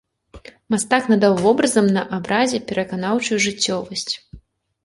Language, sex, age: Belarusian, female, 19-29